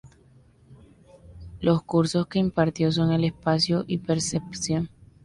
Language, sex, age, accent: Spanish, female, under 19, Caribe: Cuba, Venezuela, Puerto Rico, República Dominicana, Panamá, Colombia caribeña, México caribeño, Costa del golfo de México